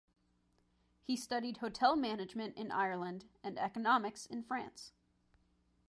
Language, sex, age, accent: English, female, 19-29, United States English